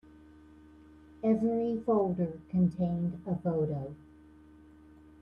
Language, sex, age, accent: English, female, 70-79, United States English